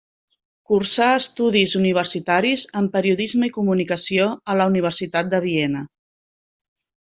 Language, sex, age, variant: Catalan, female, 40-49, Central